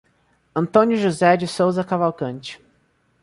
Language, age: Portuguese, under 19